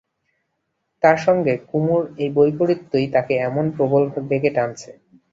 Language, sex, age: Bengali, male, under 19